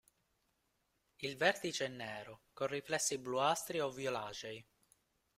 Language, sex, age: Italian, male, 19-29